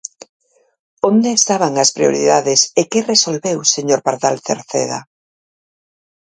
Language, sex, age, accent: Galician, female, 50-59, Normativo (estándar)